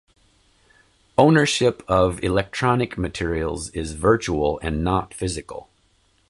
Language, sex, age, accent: English, male, 50-59, United States English